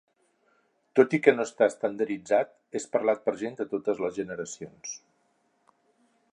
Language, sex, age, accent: Catalan, male, 60-69, Neutre